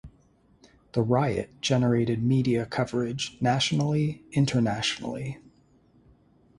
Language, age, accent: English, 40-49, United States English